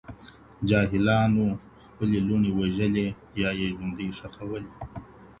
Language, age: Pashto, 40-49